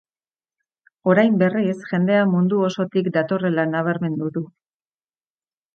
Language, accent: Basque, Erdialdekoa edo Nafarra (Gipuzkoa, Nafarroa)